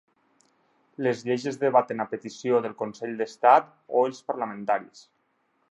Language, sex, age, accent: Catalan, male, 30-39, Tortosí